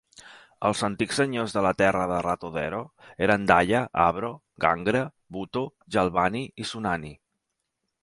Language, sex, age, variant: Catalan, male, 40-49, Central